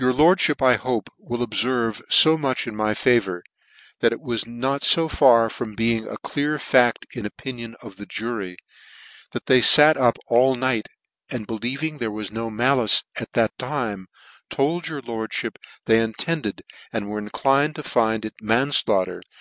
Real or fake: real